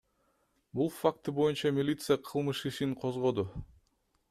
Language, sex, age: Kyrgyz, male, 19-29